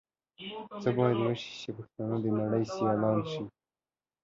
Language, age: Pashto, under 19